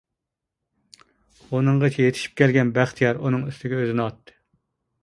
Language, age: Uyghur, 40-49